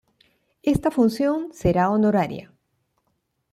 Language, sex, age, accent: Spanish, female, 60-69, Andino-Pacífico: Colombia, Perú, Ecuador, oeste de Bolivia y Venezuela andina